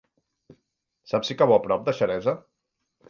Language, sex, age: Catalan, male, 40-49